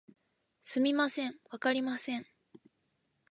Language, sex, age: Japanese, female, 19-29